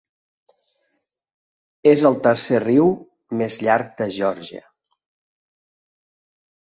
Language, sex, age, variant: Catalan, male, 50-59, Central